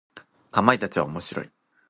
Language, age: Japanese, under 19